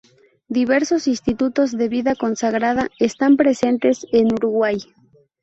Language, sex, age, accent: Spanish, female, 19-29, México